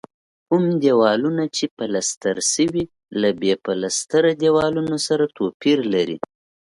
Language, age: Pashto, 19-29